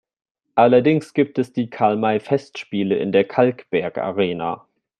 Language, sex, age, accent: German, male, 19-29, Deutschland Deutsch